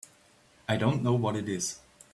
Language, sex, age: English, male, 30-39